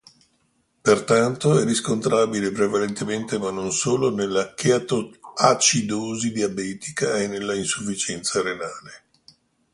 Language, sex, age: Italian, male, 60-69